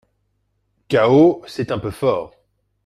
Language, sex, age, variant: French, male, 40-49, Français de métropole